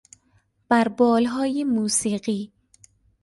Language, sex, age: Persian, female, 19-29